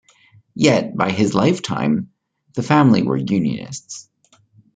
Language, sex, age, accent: English, male, 30-39, United States English